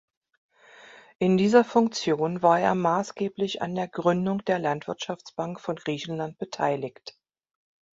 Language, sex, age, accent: German, female, 50-59, Deutschland Deutsch